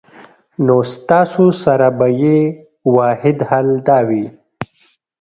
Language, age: Pashto, 30-39